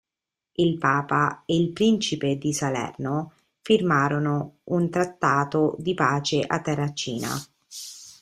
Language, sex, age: Italian, female, 30-39